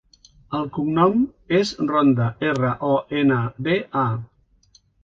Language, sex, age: Catalan, male, 60-69